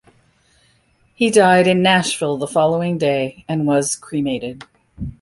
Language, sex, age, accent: English, female, 60-69, United States English